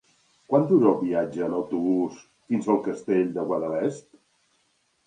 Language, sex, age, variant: Catalan, male, 40-49, Central